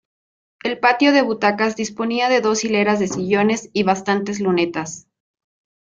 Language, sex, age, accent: Spanish, female, 30-39, México